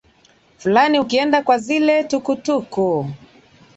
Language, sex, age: Swahili, female, 30-39